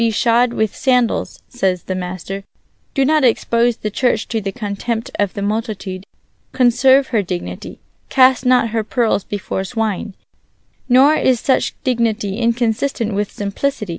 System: none